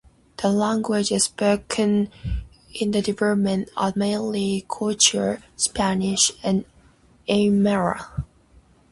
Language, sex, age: English, female, 19-29